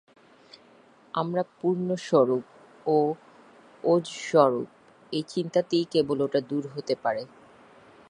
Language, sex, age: Bengali, female, 30-39